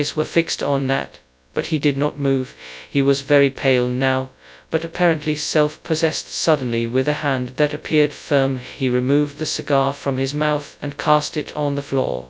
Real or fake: fake